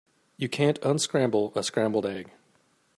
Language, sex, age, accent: English, male, 30-39, United States English